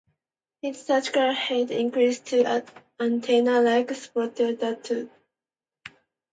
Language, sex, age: English, female, 19-29